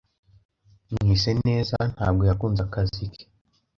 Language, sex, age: Kinyarwanda, male, under 19